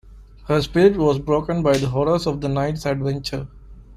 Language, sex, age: English, male, 30-39